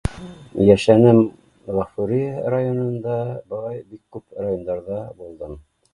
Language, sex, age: Bashkir, male, 50-59